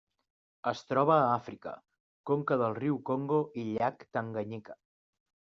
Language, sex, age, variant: Catalan, male, 19-29, Central